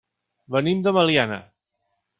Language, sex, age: Catalan, male, 40-49